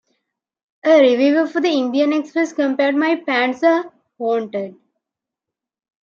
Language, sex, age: English, female, 19-29